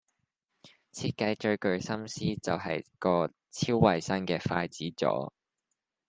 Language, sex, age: Cantonese, male, 19-29